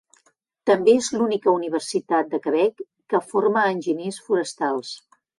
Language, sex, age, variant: Catalan, female, 50-59, Central